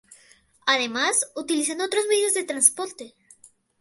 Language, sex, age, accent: Spanish, male, under 19, Andino-Pacífico: Colombia, Perú, Ecuador, oeste de Bolivia y Venezuela andina